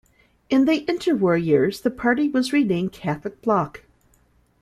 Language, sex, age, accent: English, female, 50-59, United States English